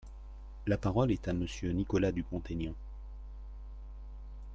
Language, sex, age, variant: French, male, 40-49, Français de métropole